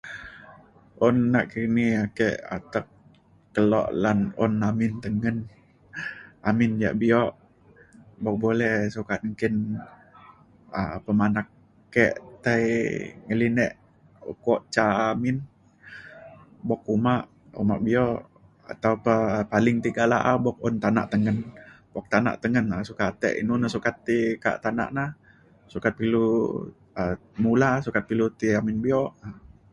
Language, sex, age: Mainstream Kenyah, male, 30-39